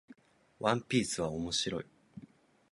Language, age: Japanese, 19-29